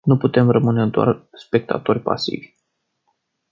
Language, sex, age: Romanian, male, 19-29